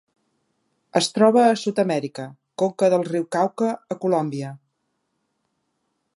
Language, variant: Catalan, Central